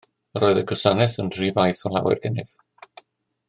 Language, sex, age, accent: Welsh, male, 60-69, Y Deyrnas Unedig Cymraeg